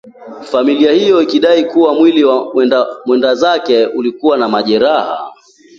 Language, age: Swahili, 30-39